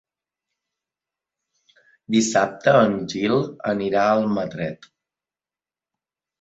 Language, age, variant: Catalan, 19-29, Balear